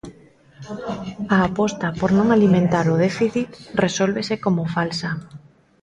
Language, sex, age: Galician, female, 40-49